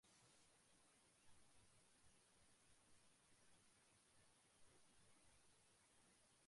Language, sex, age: Bengali, male, 19-29